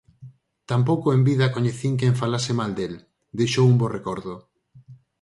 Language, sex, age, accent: Galician, male, 40-49, Normativo (estándar)